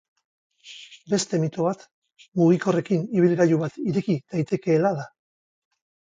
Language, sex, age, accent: Basque, male, 50-59, Mendebalekoa (Araba, Bizkaia, Gipuzkoako mendebaleko herri batzuk)